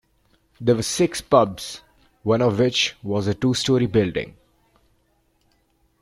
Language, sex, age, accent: English, male, 19-29, India and South Asia (India, Pakistan, Sri Lanka)